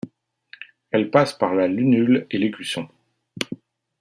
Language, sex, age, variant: French, male, 40-49, Français de métropole